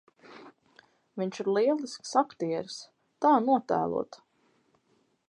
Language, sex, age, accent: Latvian, female, 30-39, bez akcenta